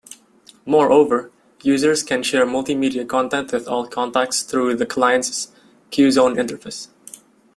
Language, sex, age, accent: English, male, 19-29, United States English